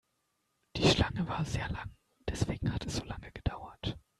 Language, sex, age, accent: German, male, 19-29, Deutschland Deutsch